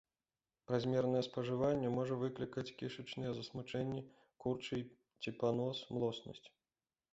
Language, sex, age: Belarusian, male, 30-39